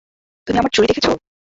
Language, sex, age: Bengali, female, 19-29